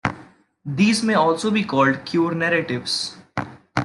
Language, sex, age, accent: English, male, 19-29, India and South Asia (India, Pakistan, Sri Lanka)